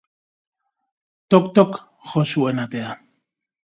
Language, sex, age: Basque, male, 30-39